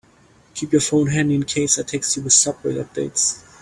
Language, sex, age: English, male, 19-29